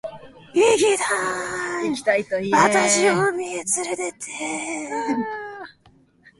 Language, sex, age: Japanese, male, 19-29